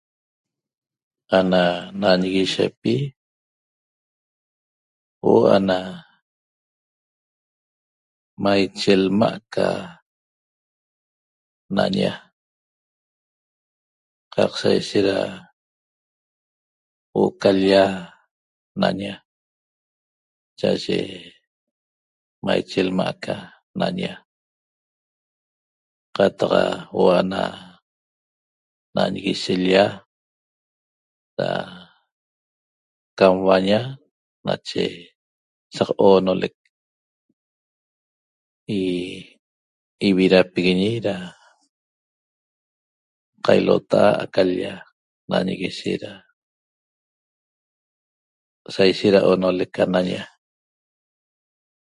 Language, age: Toba, 60-69